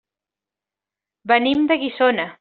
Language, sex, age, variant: Catalan, female, 19-29, Central